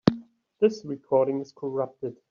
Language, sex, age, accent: English, male, 30-39, United States English